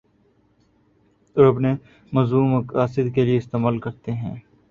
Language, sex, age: Urdu, male, 19-29